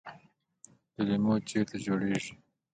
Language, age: Pashto, 19-29